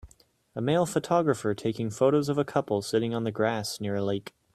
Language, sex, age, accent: English, male, 19-29, United States English